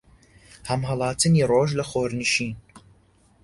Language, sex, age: Central Kurdish, male, under 19